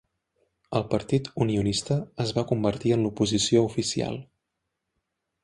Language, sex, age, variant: Catalan, male, 19-29, Central